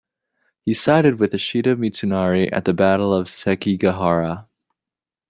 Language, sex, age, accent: English, male, 19-29, United States English